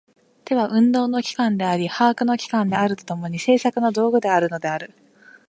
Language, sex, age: Japanese, female, 19-29